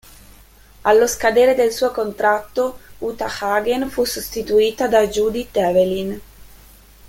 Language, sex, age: Italian, female, 19-29